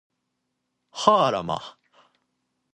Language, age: Japanese, under 19